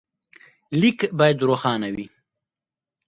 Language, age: Pashto, 19-29